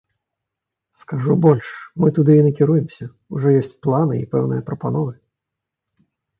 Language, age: Belarusian, 40-49